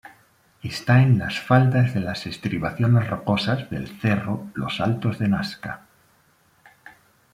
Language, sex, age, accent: Spanish, male, 40-49, España: Norte peninsular (Asturias, Castilla y León, Cantabria, País Vasco, Navarra, Aragón, La Rioja, Guadalajara, Cuenca)